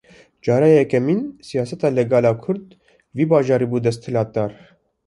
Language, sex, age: Kurdish, male, 19-29